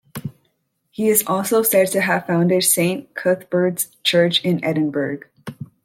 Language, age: English, under 19